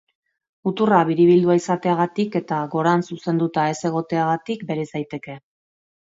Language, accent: Basque, Mendebalekoa (Araba, Bizkaia, Gipuzkoako mendebaleko herri batzuk)